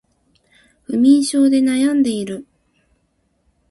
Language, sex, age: Japanese, female, 19-29